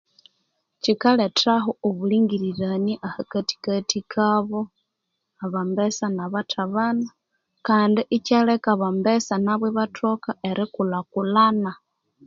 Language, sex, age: Konzo, female, 30-39